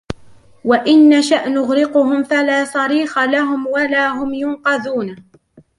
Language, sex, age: Arabic, female, 19-29